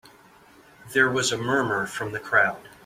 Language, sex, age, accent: English, male, 50-59, United States English